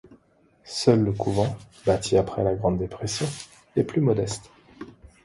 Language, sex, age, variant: French, male, 30-39, Français de métropole